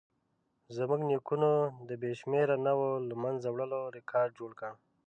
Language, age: Pashto, 30-39